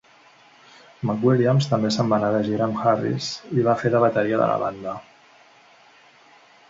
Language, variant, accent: Catalan, Central, central